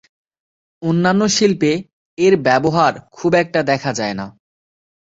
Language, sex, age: Bengali, male, 19-29